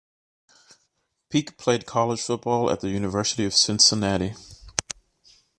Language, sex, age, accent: English, male, 30-39, United States English